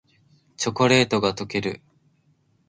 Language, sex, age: Japanese, male, 19-29